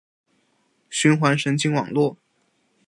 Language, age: Chinese, under 19